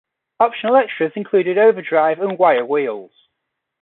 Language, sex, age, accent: English, male, 19-29, England English